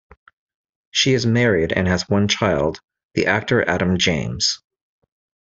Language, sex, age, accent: English, male, 30-39, United States English